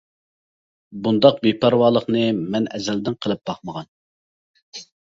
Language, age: Uyghur, 19-29